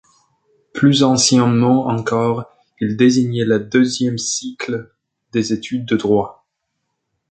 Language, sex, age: French, male, 19-29